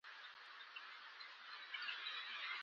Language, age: Pashto, 19-29